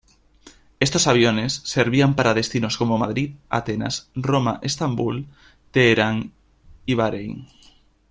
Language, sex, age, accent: Spanish, male, under 19, España: Norte peninsular (Asturias, Castilla y León, Cantabria, País Vasco, Navarra, Aragón, La Rioja, Guadalajara, Cuenca)